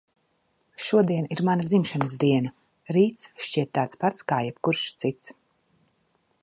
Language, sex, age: Latvian, female, 40-49